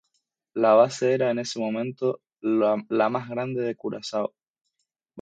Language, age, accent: Spanish, 19-29, España: Islas Canarias